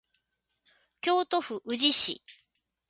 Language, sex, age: Japanese, female, 60-69